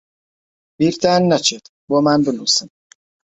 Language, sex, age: Central Kurdish, male, 19-29